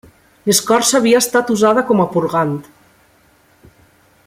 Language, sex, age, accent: Catalan, female, 30-39, valencià